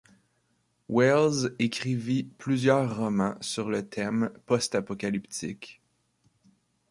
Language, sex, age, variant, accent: French, male, 30-39, Français d'Amérique du Nord, Français du Canada